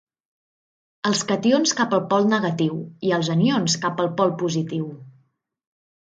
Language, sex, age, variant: Catalan, female, 19-29, Central